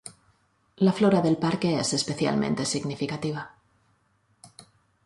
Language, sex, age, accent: Spanish, female, 40-49, España: Norte peninsular (Asturias, Castilla y León, Cantabria, País Vasco, Navarra, Aragón, La Rioja, Guadalajara, Cuenca)